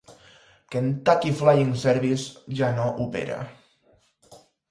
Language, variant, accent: Catalan, Central, Empordanès